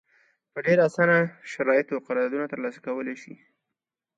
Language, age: Pashto, 19-29